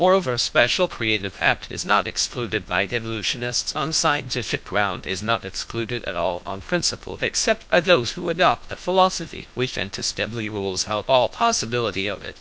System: TTS, GlowTTS